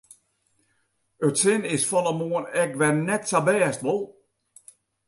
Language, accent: Western Frisian, Klaaifrysk